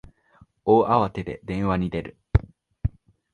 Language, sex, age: Japanese, male, 19-29